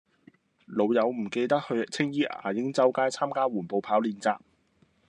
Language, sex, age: Cantonese, male, 19-29